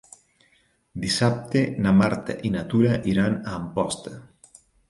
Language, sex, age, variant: Catalan, male, 40-49, Nord-Occidental